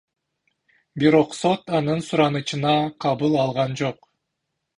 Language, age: Kyrgyz, 40-49